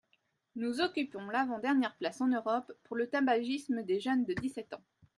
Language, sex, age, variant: French, female, 30-39, Français de métropole